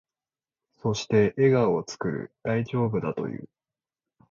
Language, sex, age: Japanese, male, 19-29